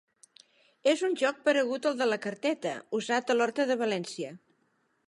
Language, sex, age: Catalan, female, 70-79